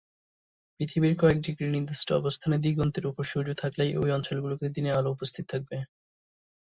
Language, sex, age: Bengali, male, 19-29